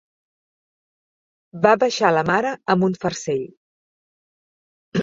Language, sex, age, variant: Catalan, female, 40-49, Central